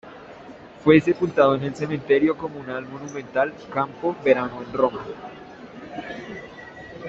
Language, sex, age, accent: Spanish, male, 19-29, Caribe: Cuba, Venezuela, Puerto Rico, República Dominicana, Panamá, Colombia caribeña, México caribeño, Costa del golfo de México